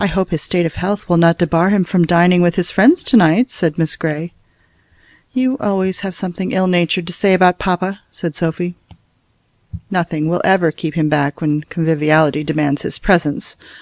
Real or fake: real